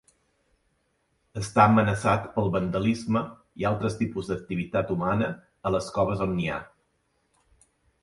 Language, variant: Catalan, Balear